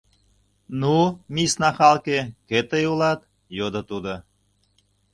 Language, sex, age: Mari, male, 60-69